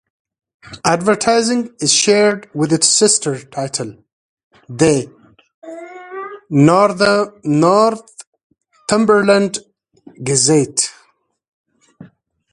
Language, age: English, 30-39